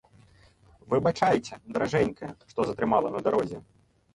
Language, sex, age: Belarusian, male, 19-29